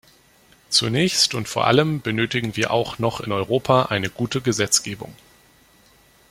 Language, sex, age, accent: German, male, 19-29, Deutschland Deutsch